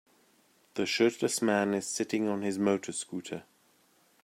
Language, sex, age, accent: English, male, 30-39, England English